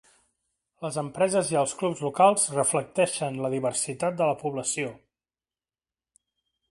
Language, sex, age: Catalan, male, 30-39